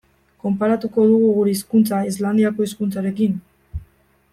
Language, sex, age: Basque, female, 19-29